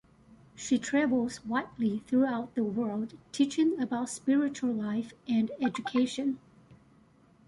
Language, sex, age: English, female, 40-49